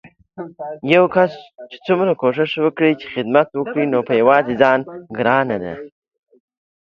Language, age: Pashto, under 19